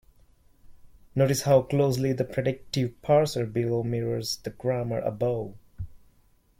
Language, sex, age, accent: English, male, 30-39, India and South Asia (India, Pakistan, Sri Lanka)